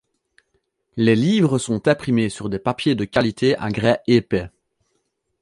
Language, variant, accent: French, Français d'Europe, Français de Belgique